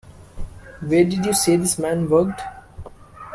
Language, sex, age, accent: English, male, 19-29, India and South Asia (India, Pakistan, Sri Lanka)